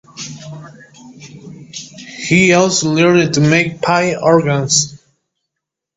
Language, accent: English, United States English